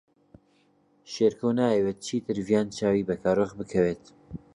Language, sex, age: Central Kurdish, male, 30-39